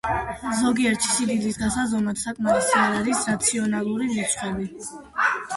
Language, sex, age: Georgian, female, 19-29